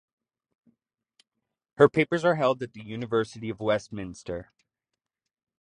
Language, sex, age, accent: English, male, 19-29, United States English